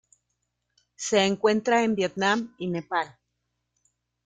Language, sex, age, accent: Spanish, female, 40-49, México